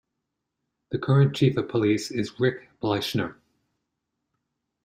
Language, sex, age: English, male, 60-69